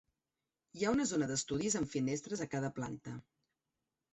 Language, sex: Catalan, female